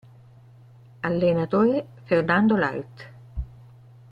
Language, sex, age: Italian, female, 70-79